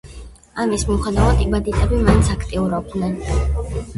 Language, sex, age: Georgian, female, under 19